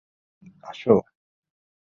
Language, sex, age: Bengali, male, 19-29